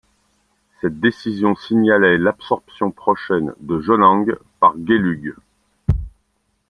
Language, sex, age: French, male, 50-59